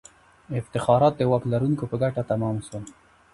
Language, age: Pashto, 19-29